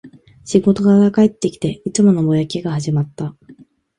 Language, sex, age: Japanese, female, 19-29